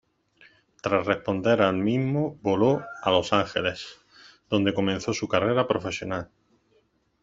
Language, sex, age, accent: Spanish, male, 40-49, España: Sur peninsular (Andalucia, Extremadura, Murcia)